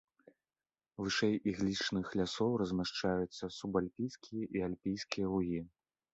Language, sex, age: Belarusian, male, 30-39